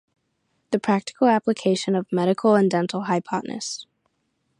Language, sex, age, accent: English, female, under 19, United States English